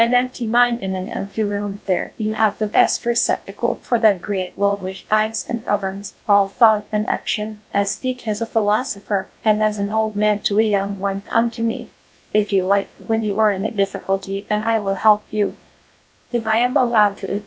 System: TTS, GlowTTS